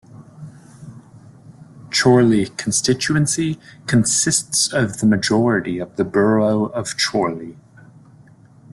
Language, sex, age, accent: English, male, 19-29, United States English